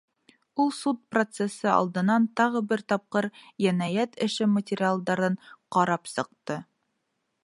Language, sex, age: Bashkir, female, 19-29